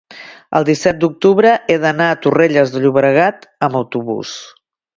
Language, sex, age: Catalan, female, 50-59